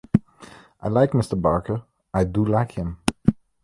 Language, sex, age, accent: English, male, 30-39, United States English